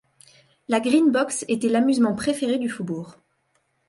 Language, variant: French, Français de métropole